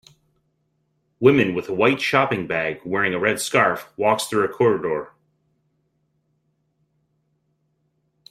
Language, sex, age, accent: English, male, 30-39, Canadian English